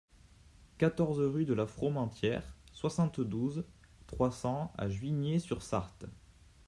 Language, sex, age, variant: French, male, 19-29, Français de métropole